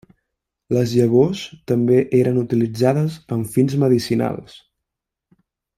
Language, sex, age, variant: Catalan, male, 19-29, Central